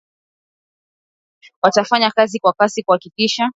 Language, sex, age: Swahili, female, 19-29